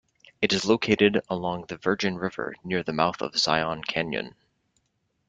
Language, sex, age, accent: English, male, 30-39, United States English